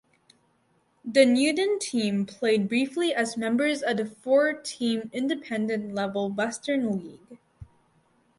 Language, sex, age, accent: English, female, under 19, United States English